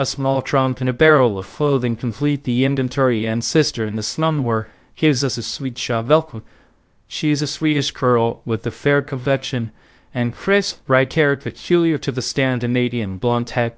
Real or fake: fake